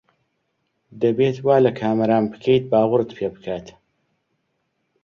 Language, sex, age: Central Kurdish, male, 30-39